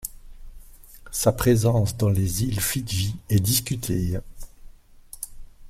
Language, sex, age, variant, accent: French, male, 30-39, Français d'Europe, Français de Belgique